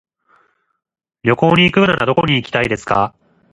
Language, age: Japanese, 19-29